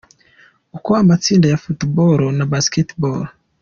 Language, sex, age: Kinyarwanda, male, 19-29